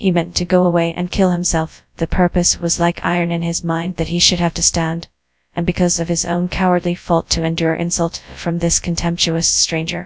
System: TTS, FastPitch